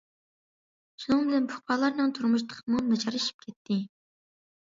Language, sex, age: Uyghur, female, under 19